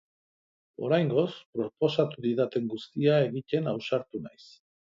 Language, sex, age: Basque, male, 60-69